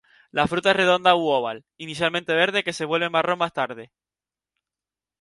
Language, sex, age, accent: Spanish, male, 19-29, España: Islas Canarias